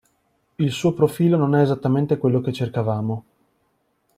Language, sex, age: Italian, male, 19-29